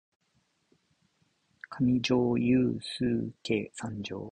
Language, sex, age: Japanese, male, 30-39